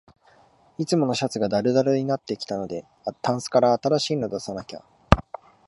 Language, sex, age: Japanese, male, 19-29